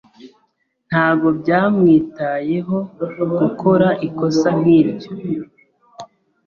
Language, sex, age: Kinyarwanda, male, 30-39